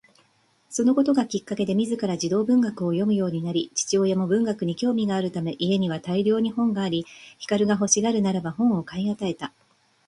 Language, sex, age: Japanese, female, 40-49